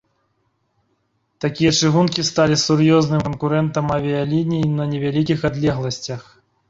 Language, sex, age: Belarusian, male, 30-39